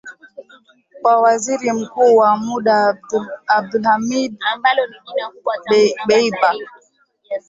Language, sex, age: Swahili, female, 19-29